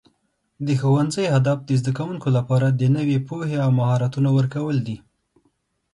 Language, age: Pashto, 19-29